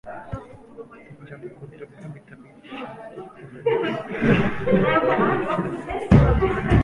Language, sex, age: Bengali, male, 19-29